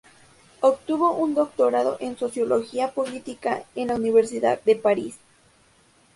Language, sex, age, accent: Spanish, female, 19-29, México